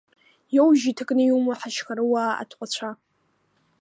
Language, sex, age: Abkhazian, female, under 19